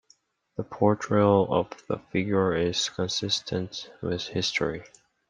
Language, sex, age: English, male, 19-29